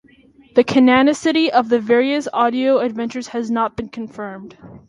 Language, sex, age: English, female, under 19